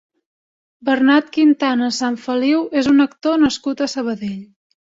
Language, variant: Catalan, Central